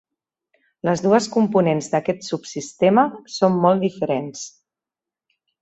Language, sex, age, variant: Catalan, female, 40-49, Central